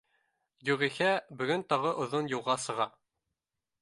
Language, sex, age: Bashkir, male, 19-29